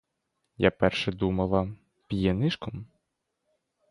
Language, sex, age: Ukrainian, male, 19-29